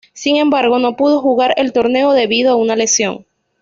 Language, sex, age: Spanish, female, 19-29